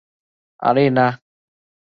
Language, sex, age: Bengali, male, under 19